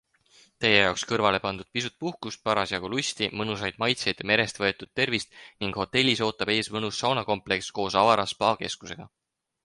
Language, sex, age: Estonian, male, 19-29